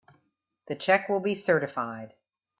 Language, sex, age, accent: English, female, 50-59, United States English